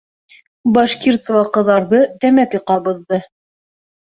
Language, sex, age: Bashkir, female, 19-29